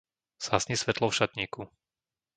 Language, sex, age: Slovak, male, 30-39